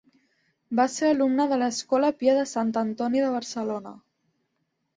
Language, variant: Catalan, Septentrional